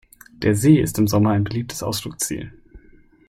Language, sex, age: German, male, 19-29